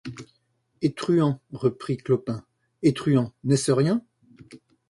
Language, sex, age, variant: French, male, 50-59, Français de métropole